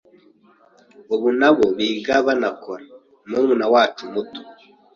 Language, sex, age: Kinyarwanda, male, 19-29